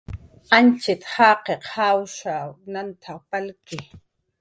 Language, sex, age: Jaqaru, female, 40-49